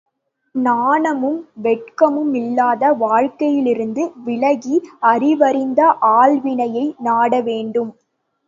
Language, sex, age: Tamil, female, 19-29